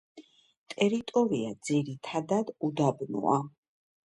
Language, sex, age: Georgian, female, 50-59